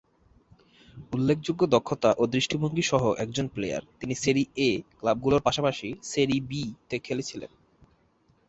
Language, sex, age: Bengali, male, 19-29